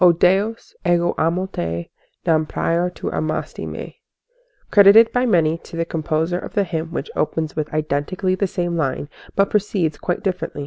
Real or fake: real